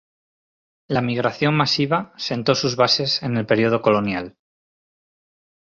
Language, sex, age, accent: Spanish, male, 30-39, España: Norte peninsular (Asturias, Castilla y León, Cantabria, País Vasco, Navarra, Aragón, La Rioja, Guadalajara, Cuenca)